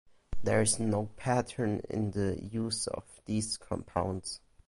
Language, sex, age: English, male, under 19